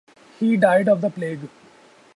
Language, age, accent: English, 19-29, India and South Asia (India, Pakistan, Sri Lanka)